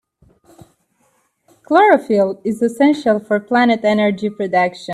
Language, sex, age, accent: English, female, 19-29, United States English